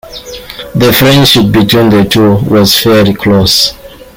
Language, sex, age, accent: English, male, 30-39, Southern African (South Africa, Zimbabwe, Namibia)